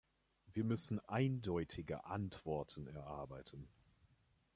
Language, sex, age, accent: German, male, 19-29, Deutschland Deutsch